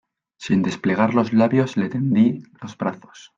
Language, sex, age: Spanish, male, 19-29